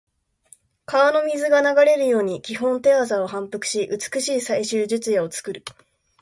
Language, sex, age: Japanese, female, 19-29